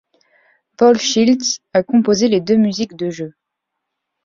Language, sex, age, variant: French, female, 19-29, Français de métropole